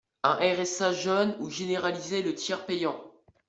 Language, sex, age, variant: French, male, under 19, Français de métropole